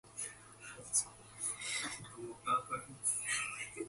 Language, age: English, 19-29